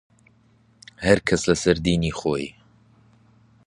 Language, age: Central Kurdish, 19-29